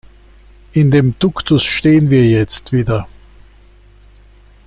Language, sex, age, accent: German, male, 60-69, Österreichisches Deutsch